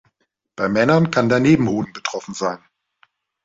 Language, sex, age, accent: German, male, 40-49, Deutschland Deutsch